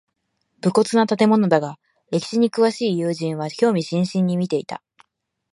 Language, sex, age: Japanese, female, 19-29